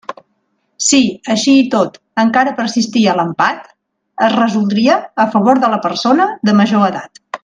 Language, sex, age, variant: Catalan, female, 40-49, Nord-Occidental